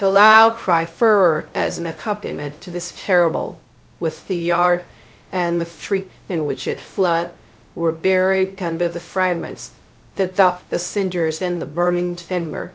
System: TTS, VITS